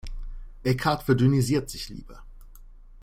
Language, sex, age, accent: German, male, 30-39, Deutschland Deutsch